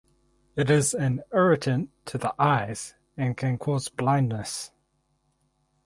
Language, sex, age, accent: English, male, 30-39, New Zealand English